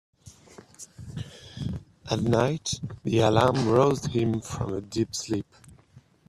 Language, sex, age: English, male, 30-39